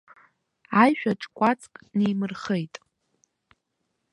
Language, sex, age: Abkhazian, female, under 19